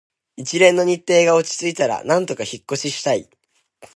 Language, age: Japanese, under 19